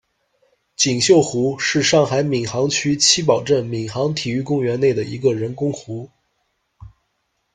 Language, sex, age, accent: Chinese, male, 19-29, 出生地：山东省